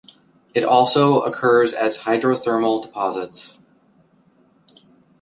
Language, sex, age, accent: English, male, 30-39, United States English